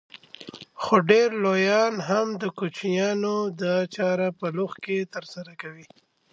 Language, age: Pashto, 40-49